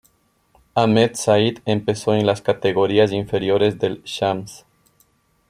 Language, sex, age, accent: Spanish, male, 30-39, Andino-Pacífico: Colombia, Perú, Ecuador, oeste de Bolivia y Venezuela andina